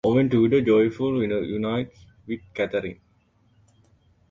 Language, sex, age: English, male, 19-29